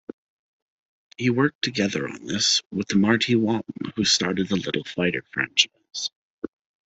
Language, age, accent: English, 30-39, Canadian English